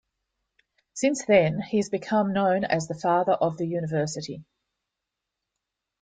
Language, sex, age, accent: English, female, 50-59, Australian English